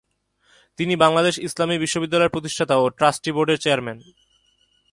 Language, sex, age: Bengali, male, 19-29